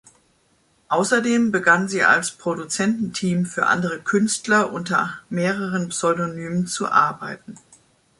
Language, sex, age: German, male, 50-59